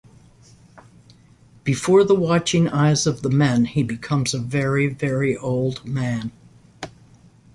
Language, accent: English, United States English